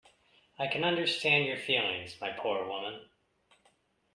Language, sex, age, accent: English, male, 30-39, United States English